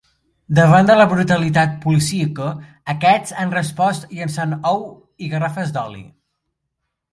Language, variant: Catalan, Central